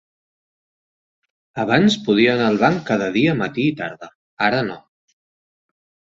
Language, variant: Catalan, Central